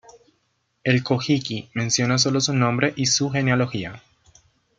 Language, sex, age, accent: Spanish, male, 19-29, Andino-Pacífico: Colombia, Perú, Ecuador, oeste de Bolivia y Venezuela andina